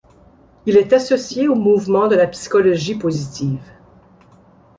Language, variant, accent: French, Français d'Amérique du Nord, Français du Canada